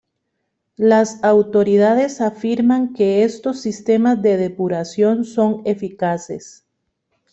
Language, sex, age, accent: Spanish, female, 40-49, América central